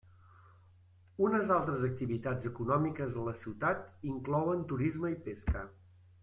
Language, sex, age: Catalan, male, 60-69